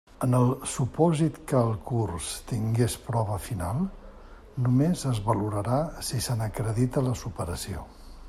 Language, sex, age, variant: Catalan, male, 60-69, Central